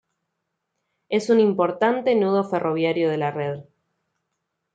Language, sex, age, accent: Spanish, female, 19-29, Rioplatense: Argentina, Uruguay, este de Bolivia, Paraguay